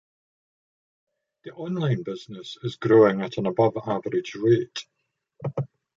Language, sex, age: English, male, 60-69